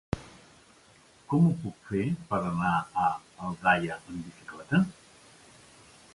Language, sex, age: Catalan, male, 60-69